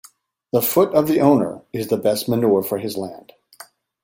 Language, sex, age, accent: English, male, 50-59, United States English